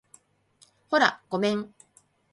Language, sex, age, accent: Japanese, female, 40-49, 標準語